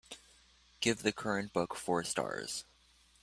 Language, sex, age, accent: English, male, 19-29, United States English